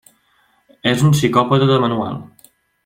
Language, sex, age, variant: Catalan, male, 19-29, Central